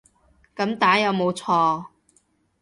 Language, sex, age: Cantonese, female, 30-39